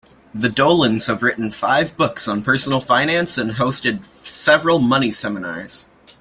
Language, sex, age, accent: English, male, under 19, Canadian English